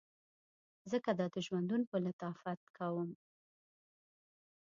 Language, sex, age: Pashto, female, 30-39